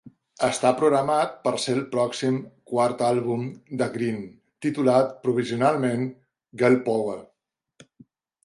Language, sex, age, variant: Catalan, male, 50-59, Central